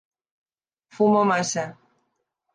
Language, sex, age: Catalan, female, 50-59